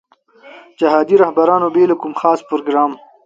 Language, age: Pashto, 19-29